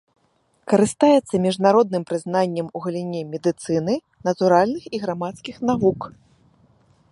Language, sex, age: Belarusian, female, 30-39